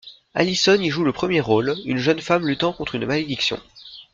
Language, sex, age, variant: French, female, 19-29, Français de métropole